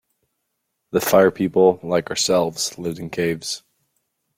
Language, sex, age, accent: English, male, 19-29, United States English